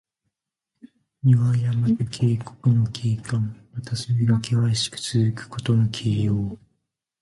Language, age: Japanese, 19-29